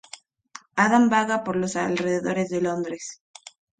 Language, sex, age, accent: Spanish, female, under 19, México